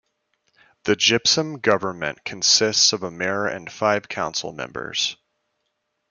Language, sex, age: English, male, 19-29